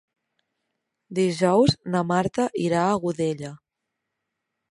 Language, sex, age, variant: Catalan, female, 19-29, Central